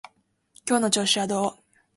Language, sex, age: Japanese, female, 19-29